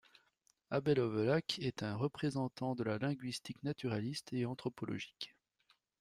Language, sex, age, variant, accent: French, male, 30-39, Français d'Europe, Français de Belgique